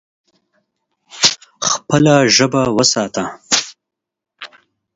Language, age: Pashto, 19-29